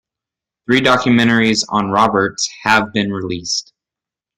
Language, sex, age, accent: English, male, 19-29, United States English